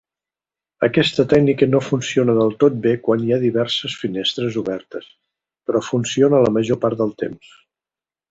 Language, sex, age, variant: Catalan, male, 60-69, Central